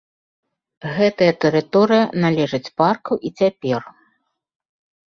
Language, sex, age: Belarusian, female, 50-59